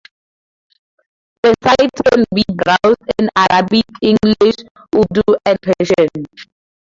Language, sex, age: English, female, 19-29